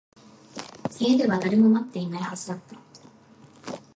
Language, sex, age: Japanese, female, 19-29